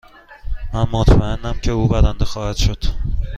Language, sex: Persian, male